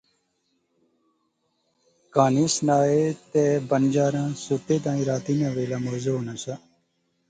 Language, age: Pahari-Potwari, 30-39